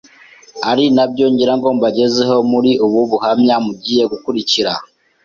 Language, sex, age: Kinyarwanda, male, 19-29